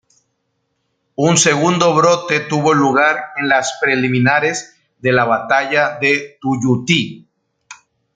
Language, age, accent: Spanish, 40-49, Andino-Pacífico: Colombia, Perú, Ecuador, oeste de Bolivia y Venezuela andina